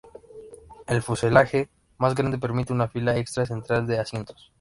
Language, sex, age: Spanish, male, 19-29